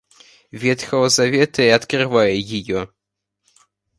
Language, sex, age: Russian, male, under 19